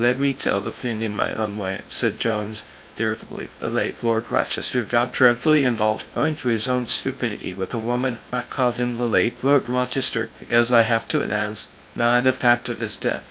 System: TTS, GlowTTS